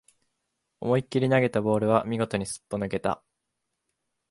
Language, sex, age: Japanese, male, 19-29